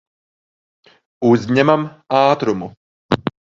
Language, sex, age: Latvian, male, 30-39